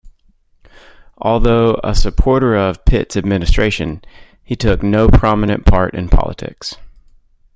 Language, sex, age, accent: English, male, 30-39, United States English